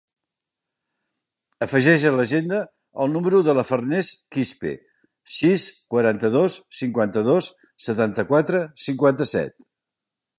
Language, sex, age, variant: Catalan, male, 70-79, Central